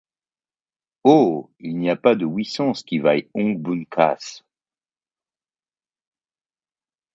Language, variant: French, Français de métropole